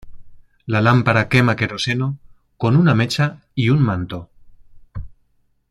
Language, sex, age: Spanish, male, 40-49